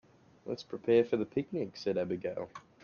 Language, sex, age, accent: English, male, under 19, Australian English